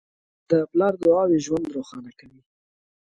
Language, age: Pashto, 19-29